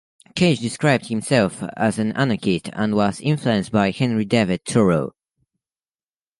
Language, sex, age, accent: English, male, under 19, United States English